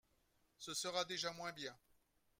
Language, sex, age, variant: French, male, 50-59, Français de métropole